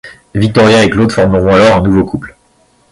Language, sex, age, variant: French, male, 30-39, Français de métropole